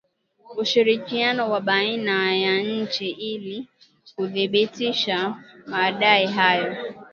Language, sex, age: Swahili, female, 19-29